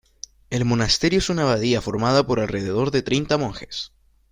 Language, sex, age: Spanish, male, 19-29